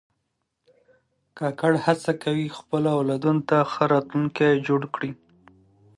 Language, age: Pashto, 30-39